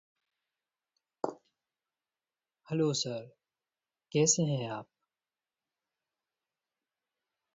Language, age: English, 19-29